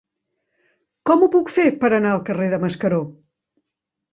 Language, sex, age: Catalan, female, 50-59